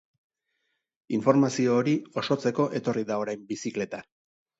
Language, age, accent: Basque, 40-49, Erdialdekoa edo Nafarra (Gipuzkoa, Nafarroa)